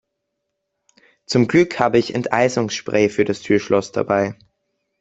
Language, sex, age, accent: German, male, under 19, Österreichisches Deutsch